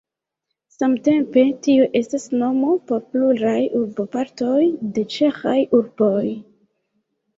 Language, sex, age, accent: Esperanto, female, 19-29, Internacia